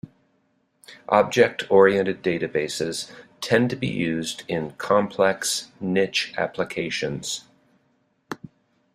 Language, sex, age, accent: English, male, 50-59, United States English